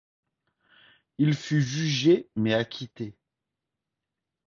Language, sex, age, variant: French, male, 30-39, Français de métropole